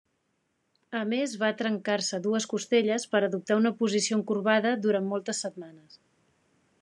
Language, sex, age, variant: Catalan, female, 40-49, Central